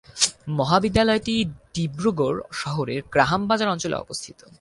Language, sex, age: Bengali, male, 19-29